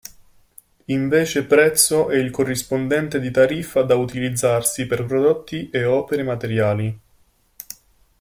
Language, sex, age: Italian, male, 19-29